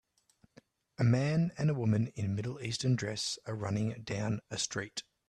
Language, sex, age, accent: English, male, 30-39, Australian English